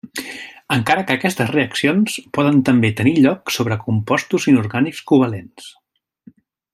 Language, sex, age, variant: Catalan, male, 40-49, Central